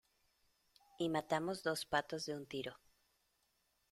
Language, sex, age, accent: Spanish, female, 40-49, México